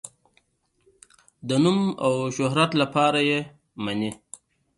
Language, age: Pashto, 30-39